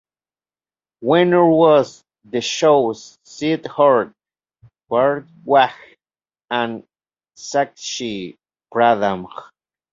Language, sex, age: English, male, 30-39